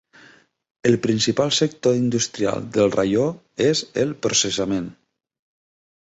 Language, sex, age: Catalan, male, 40-49